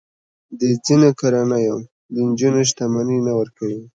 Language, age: Pashto, under 19